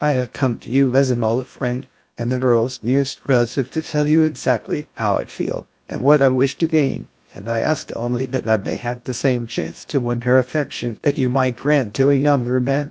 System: TTS, GlowTTS